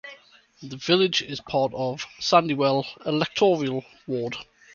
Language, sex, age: English, male, 30-39